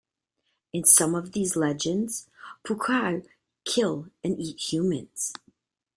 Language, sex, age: English, female, 50-59